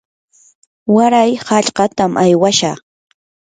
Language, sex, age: Yanahuanca Pasco Quechua, female, 19-29